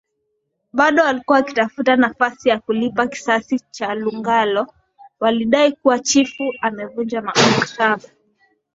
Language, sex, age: Swahili, female, 19-29